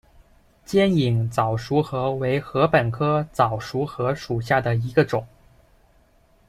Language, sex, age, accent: Chinese, male, 19-29, 出生地：广东省